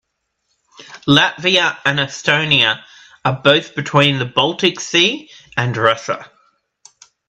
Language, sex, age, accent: English, male, 30-39, Australian English